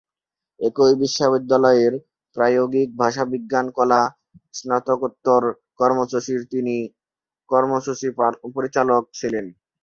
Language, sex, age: Bengali, male, 19-29